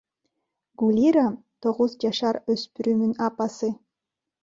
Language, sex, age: Kyrgyz, female, 30-39